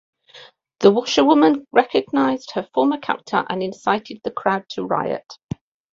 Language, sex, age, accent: English, female, 50-59, England English